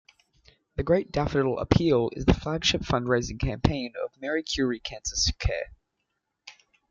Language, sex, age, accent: English, male, under 19, Australian English